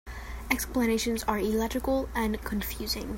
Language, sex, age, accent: English, female, under 19, England English